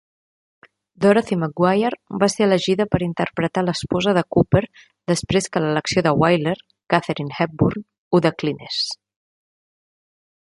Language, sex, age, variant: Catalan, female, 30-39, Central